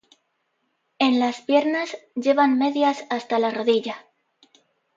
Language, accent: Spanish, España: Norte peninsular (Asturias, Castilla y León, Cantabria, País Vasco, Navarra, Aragón, La Rioja, Guadalajara, Cuenca)